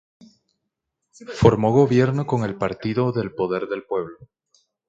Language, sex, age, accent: Spanish, male, 19-29, América central